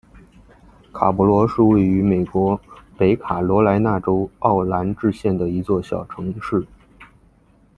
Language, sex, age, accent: Chinese, male, 19-29, 出生地：河南省